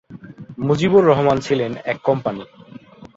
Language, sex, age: Bengali, male, under 19